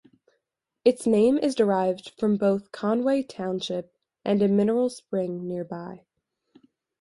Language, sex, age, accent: English, female, under 19, United States English